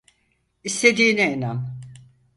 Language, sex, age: Turkish, female, 80-89